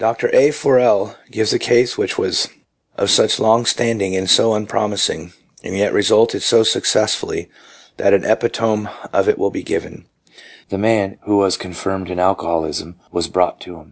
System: none